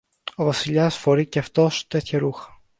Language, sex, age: Greek, male, under 19